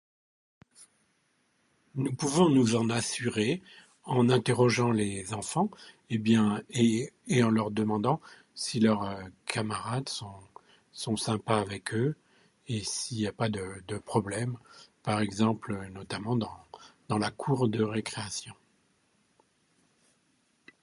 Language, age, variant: French, 60-69, Français de métropole